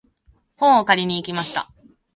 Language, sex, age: Japanese, female, 19-29